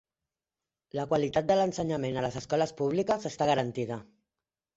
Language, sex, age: Catalan, female, 30-39